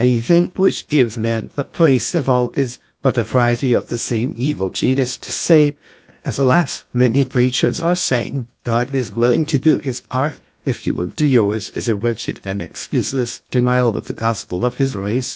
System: TTS, GlowTTS